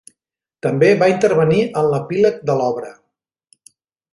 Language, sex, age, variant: Catalan, male, 40-49, Central